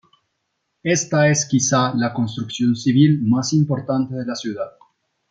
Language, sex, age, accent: Spanish, male, 19-29, Andino-Pacífico: Colombia, Perú, Ecuador, oeste de Bolivia y Venezuela andina